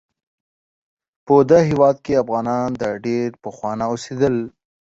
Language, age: Pashto, 30-39